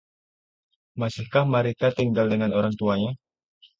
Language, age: Indonesian, 19-29